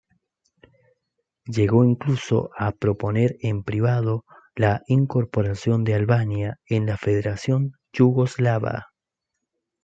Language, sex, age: Spanish, male, 19-29